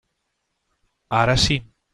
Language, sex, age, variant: Catalan, male, 40-49, Nord-Occidental